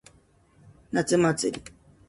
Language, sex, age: Japanese, female, 30-39